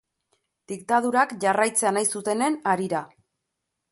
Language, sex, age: Basque, female, 40-49